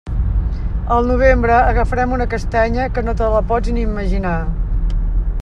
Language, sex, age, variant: Catalan, female, 50-59, Central